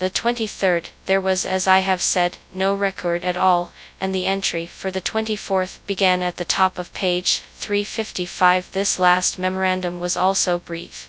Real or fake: fake